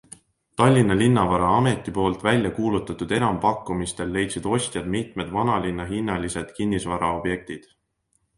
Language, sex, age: Estonian, male, 19-29